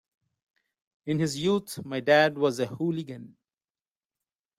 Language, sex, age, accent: English, male, 30-39, India and South Asia (India, Pakistan, Sri Lanka)